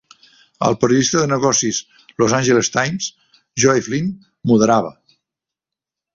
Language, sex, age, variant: Catalan, male, 60-69, Central